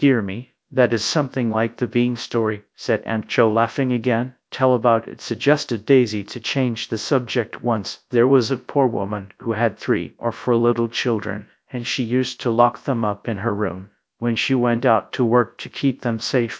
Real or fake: fake